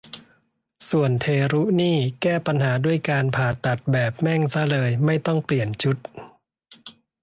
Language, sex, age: Thai, male, 40-49